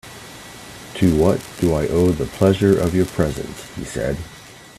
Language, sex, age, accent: English, male, 40-49, United States English